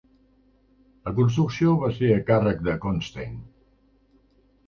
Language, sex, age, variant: Catalan, male, 60-69, Central